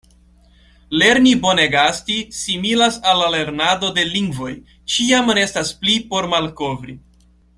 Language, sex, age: Esperanto, male, 19-29